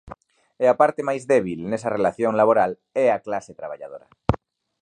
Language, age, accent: Galician, 30-39, Normativo (estándar)